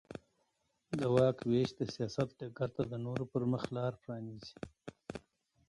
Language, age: Pashto, 40-49